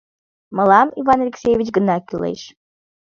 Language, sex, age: Mari, female, under 19